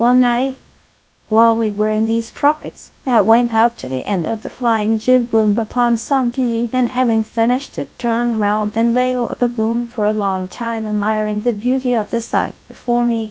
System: TTS, GlowTTS